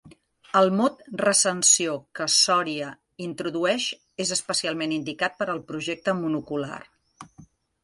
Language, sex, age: Catalan, female, 50-59